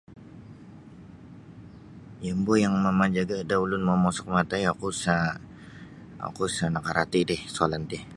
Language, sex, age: Sabah Bisaya, male, 19-29